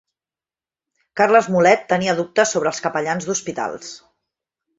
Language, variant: Catalan, Central